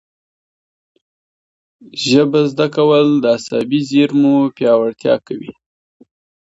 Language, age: Pashto, 30-39